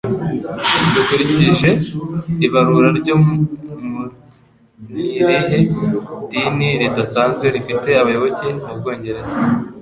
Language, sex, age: Kinyarwanda, male, 19-29